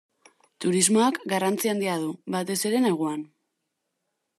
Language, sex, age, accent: Basque, female, 19-29, Mendebalekoa (Araba, Bizkaia, Gipuzkoako mendebaleko herri batzuk)